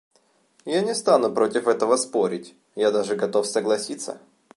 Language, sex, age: Russian, male, 19-29